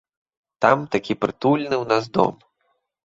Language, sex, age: Belarusian, male, 19-29